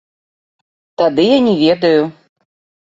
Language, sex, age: Belarusian, female, 40-49